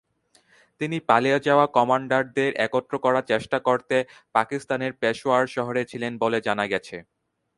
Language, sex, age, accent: Bengali, male, 19-29, fluent